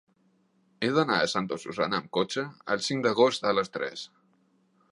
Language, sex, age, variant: Catalan, male, 19-29, Central